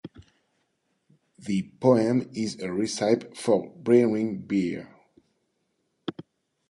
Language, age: English, 50-59